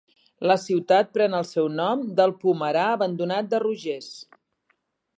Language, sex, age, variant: Catalan, female, 50-59, Central